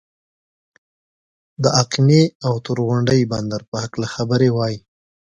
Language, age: Pashto, 19-29